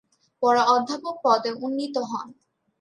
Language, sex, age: Bengali, female, under 19